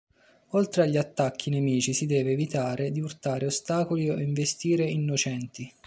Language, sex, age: Italian, male, 30-39